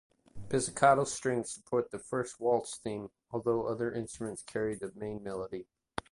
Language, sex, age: English, male, 30-39